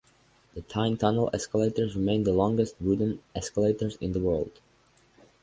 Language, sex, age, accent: English, male, 19-29, United States English